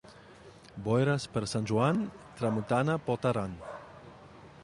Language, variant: Catalan, Septentrional